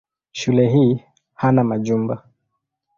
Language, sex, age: Swahili, male, 19-29